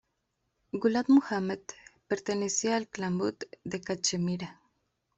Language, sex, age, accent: Spanish, female, 19-29, México